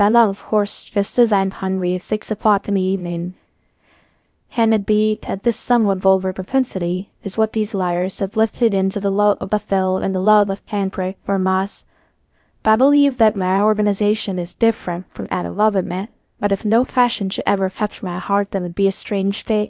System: TTS, VITS